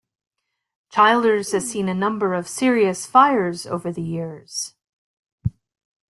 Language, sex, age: English, female, 60-69